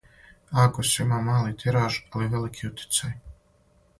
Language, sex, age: Serbian, male, 19-29